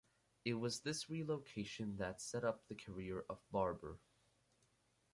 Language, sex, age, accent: English, male, under 19, United States English